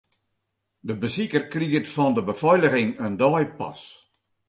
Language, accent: Western Frisian, Klaaifrysk